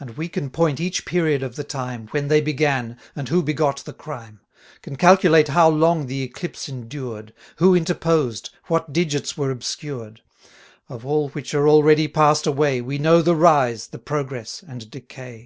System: none